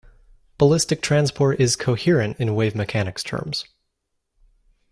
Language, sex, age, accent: English, male, 19-29, United States English